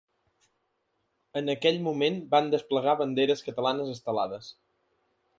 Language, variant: Catalan, Central